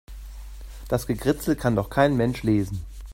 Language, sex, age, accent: German, male, 40-49, Deutschland Deutsch